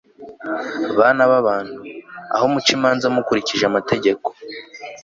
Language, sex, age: Kinyarwanda, male, 19-29